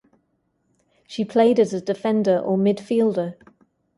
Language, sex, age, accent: English, female, 30-39, England English